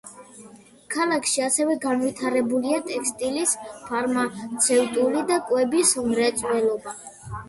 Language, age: Georgian, 30-39